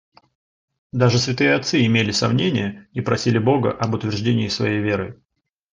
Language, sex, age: Russian, male, 30-39